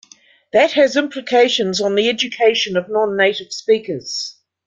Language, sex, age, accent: English, female, 60-69, New Zealand English